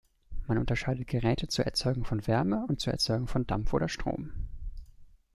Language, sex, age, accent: German, male, 19-29, Deutschland Deutsch